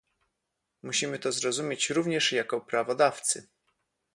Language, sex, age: Polish, male, 30-39